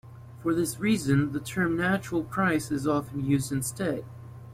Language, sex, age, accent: English, female, 19-29, United States English